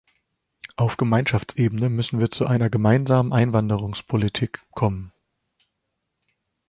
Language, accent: German, Deutschland Deutsch